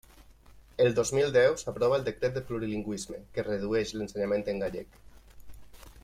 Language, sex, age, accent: Catalan, male, 30-39, valencià